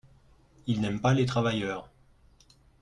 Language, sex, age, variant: French, male, 40-49, Français de métropole